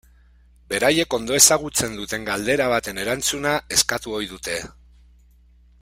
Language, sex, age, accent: Basque, male, 30-39, Mendebalekoa (Araba, Bizkaia, Gipuzkoako mendebaleko herri batzuk)